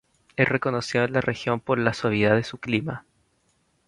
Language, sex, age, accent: Spanish, female, 19-29, Chileno: Chile, Cuyo